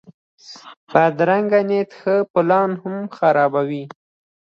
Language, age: Pashto, under 19